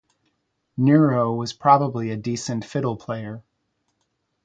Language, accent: English, United States English